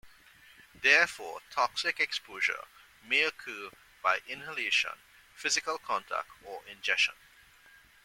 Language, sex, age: English, male, 40-49